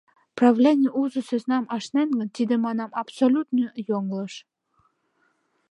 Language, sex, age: Mari, female, 19-29